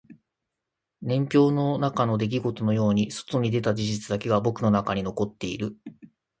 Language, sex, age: Japanese, male, 30-39